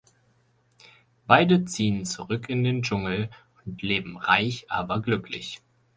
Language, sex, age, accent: German, male, 19-29, Deutschland Deutsch